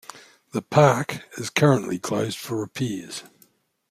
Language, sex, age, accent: English, male, 50-59, New Zealand English